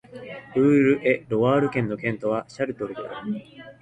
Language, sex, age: Japanese, male, 19-29